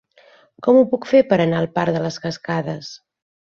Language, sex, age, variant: Catalan, female, 50-59, Nord-Occidental